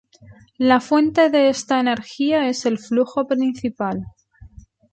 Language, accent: Spanish, España: Centro-Sur peninsular (Madrid, Toledo, Castilla-La Mancha)